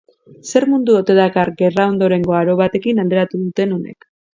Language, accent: Basque, Mendebalekoa (Araba, Bizkaia, Gipuzkoako mendebaleko herri batzuk)